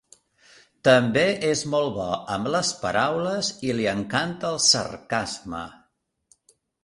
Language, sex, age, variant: Catalan, male, 50-59, Central